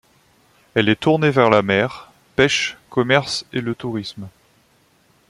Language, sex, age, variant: French, male, 19-29, Français de métropole